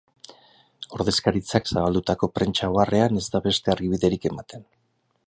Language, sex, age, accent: Basque, male, 50-59, Erdialdekoa edo Nafarra (Gipuzkoa, Nafarroa)